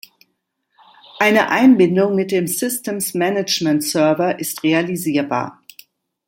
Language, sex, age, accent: German, female, 60-69, Deutschland Deutsch